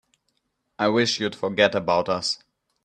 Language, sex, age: English, male, 19-29